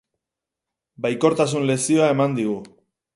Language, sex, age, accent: Basque, male, 30-39, Erdialdekoa edo Nafarra (Gipuzkoa, Nafarroa)